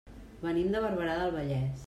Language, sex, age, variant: Catalan, female, 40-49, Central